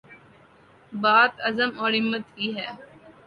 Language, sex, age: Urdu, female, 19-29